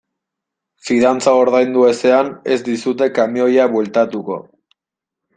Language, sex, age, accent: Basque, male, 19-29, Mendebalekoa (Araba, Bizkaia, Gipuzkoako mendebaleko herri batzuk)